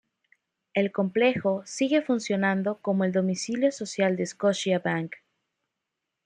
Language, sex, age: Spanish, female, 19-29